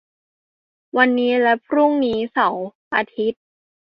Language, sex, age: Thai, female, 19-29